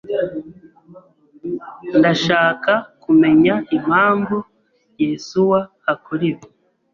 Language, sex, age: Kinyarwanda, male, 30-39